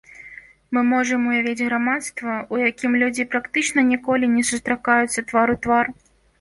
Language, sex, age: Belarusian, female, 19-29